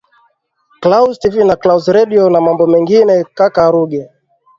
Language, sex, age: Swahili, male, 19-29